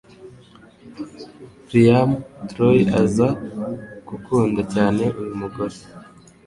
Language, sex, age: Kinyarwanda, male, 30-39